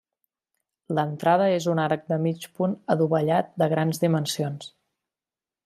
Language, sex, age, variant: Catalan, male, 30-39, Central